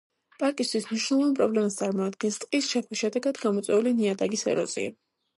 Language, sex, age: Georgian, female, 19-29